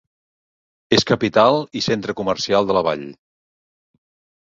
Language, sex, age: Catalan, male, 50-59